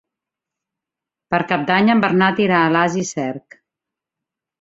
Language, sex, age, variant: Catalan, female, 40-49, Central